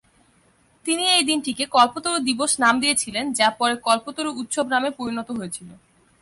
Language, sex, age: Bengali, female, under 19